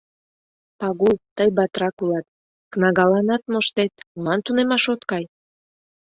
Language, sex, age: Mari, female, 30-39